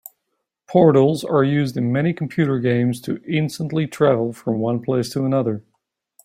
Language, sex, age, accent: English, male, 19-29, United States English